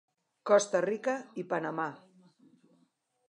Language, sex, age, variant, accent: Catalan, female, 60-69, Central, central